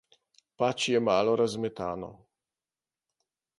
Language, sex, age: Slovenian, male, 60-69